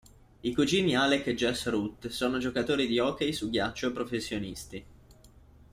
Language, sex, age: Italian, male, 19-29